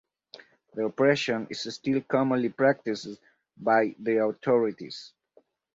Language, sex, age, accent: English, male, 19-29, United States English